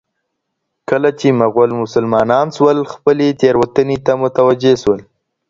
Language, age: Pashto, under 19